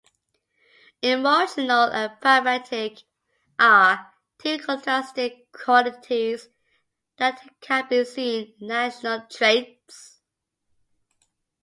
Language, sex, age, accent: English, female, 40-49, Scottish English